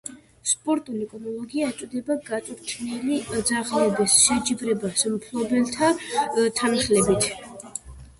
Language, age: Georgian, 30-39